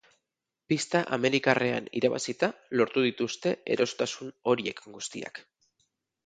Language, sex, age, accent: Basque, male, 40-49, Mendebalekoa (Araba, Bizkaia, Gipuzkoako mendebaleko herri batzuk)